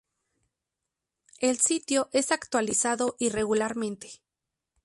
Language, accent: Spanish, México